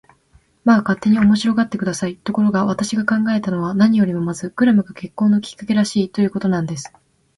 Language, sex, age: Japanese, female, 19-29